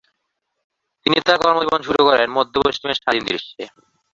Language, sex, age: Bengali, male, 19-29